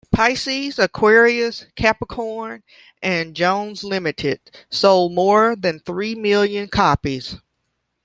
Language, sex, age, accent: English, female, 30-39, United States English